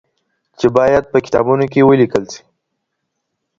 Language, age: Pashto, under 19